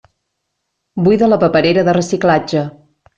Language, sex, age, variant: Catalan, female, 30-39, Central